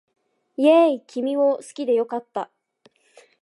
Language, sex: Japanese, female